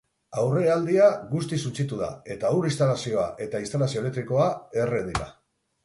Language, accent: Basque, Mendebalekoa (Araba, Bizkaia, Gipuzkoako mendebaleko herri batzuk)